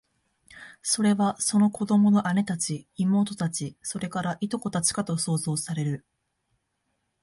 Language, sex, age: Japanese, female, 19-29